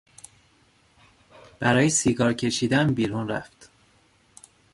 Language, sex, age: Persian, male, 19-29